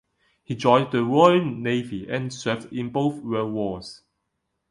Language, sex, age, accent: English, male, 30-39, Hong Kong English